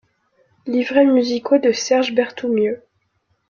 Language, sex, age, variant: French, female, 19-29, Français de métropole